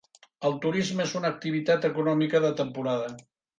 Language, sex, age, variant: Catalan, male, 60-69, Nord-Occidental